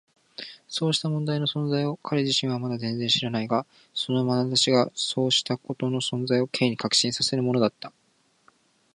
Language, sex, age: Japanese, male, 19-29